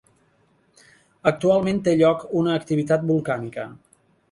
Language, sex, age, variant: Catalan, male, 50-59, Central